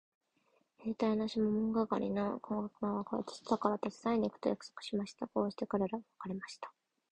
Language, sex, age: Japanese, female, under 19